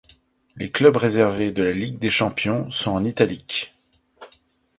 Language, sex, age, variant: French, male, 30-39, Français de métropole